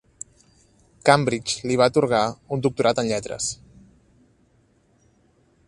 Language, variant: Catalan, Nord-Occidental